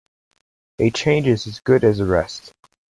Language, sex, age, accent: English, male, under 19, Canadian English